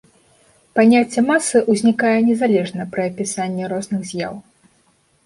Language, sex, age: Belarusian, female, 19-29